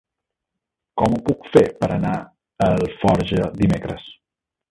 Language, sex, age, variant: Catalan, male, 40-49, Balear